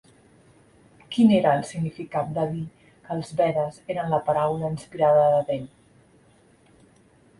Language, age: Catalan, 40-49